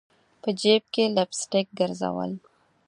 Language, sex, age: Pashto, female, 30-39